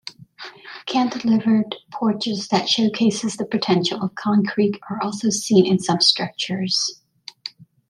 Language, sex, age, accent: English, female, 30-39, United States English